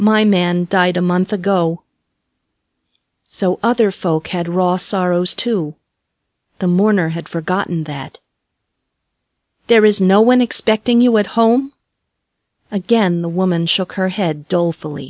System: none